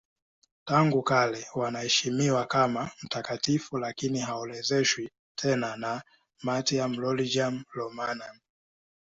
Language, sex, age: Swahili, male, 19-29